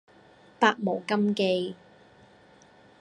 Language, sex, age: Cantonese, female, 19-29